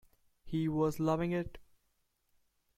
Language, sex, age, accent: English, male, 19-29, India and South Asia (India, Pakistan, Sri Lanka)